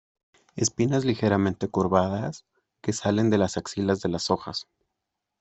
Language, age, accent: Spanish, under 19, México